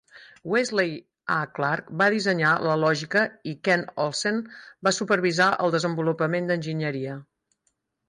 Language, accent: Catalan, Girona